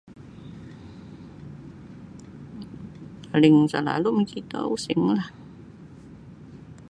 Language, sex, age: Sabah Bisaya, female, 60-69